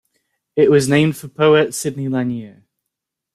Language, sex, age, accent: English, male, 19-29, England English